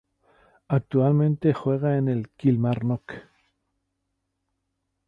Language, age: Spanish, 60-69